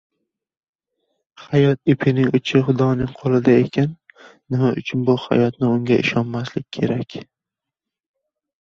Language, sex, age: Uzbek, male, 19-29